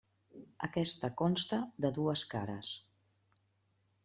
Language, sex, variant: Catalan, female, Central